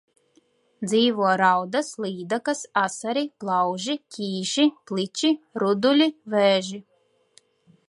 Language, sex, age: Latvian, female, 19-29